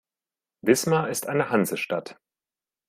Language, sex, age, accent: German, male, 19-29, Deutschland Deutsch